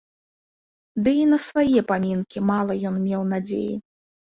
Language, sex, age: Belarusian, female, 30-39